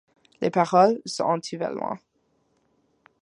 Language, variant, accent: French, Français d'Amérique du Nord, Français du Canada